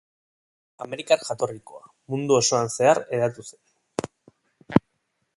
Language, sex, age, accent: Basque, male, 30-39, Erdialdekoa edo Nafarra (Gipuzkoa, Nafarroa)